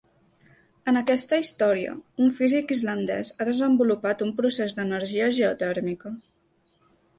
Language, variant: Catalan, Central